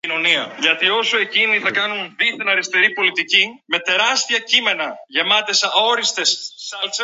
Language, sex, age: Greek, male, 19-29